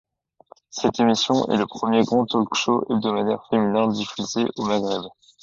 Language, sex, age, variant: French, male, 19-29, Français de métropole